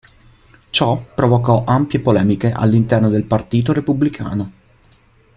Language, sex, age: Italian, male, 19-29